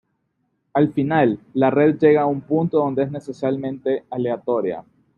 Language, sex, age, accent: Spanish, male, 19-29, América central